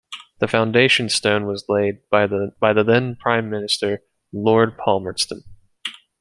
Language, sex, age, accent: English, male, 19-29, United States English